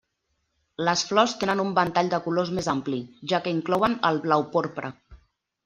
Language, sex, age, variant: Catalan, female, 30-39, Central